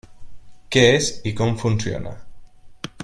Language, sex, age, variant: Catalan, male, 19-29, Nord-Occidental